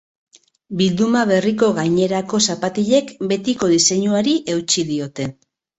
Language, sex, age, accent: Basque, female, 40-49, Mendebalekoa (Araba, Bizkaia, Gipuzkoako mendebaleko herri batzuk)